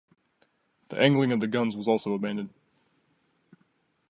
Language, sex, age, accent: English, male, 19-29, United States English